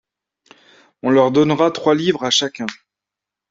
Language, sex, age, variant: French, male, 40-49, Français de métropole